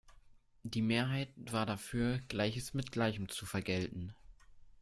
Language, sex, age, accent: German, male, under 19, Deutschland Deutsch